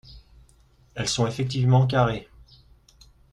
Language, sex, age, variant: French, male, 40-49, Français de métropole